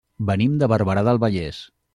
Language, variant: Catalan, Central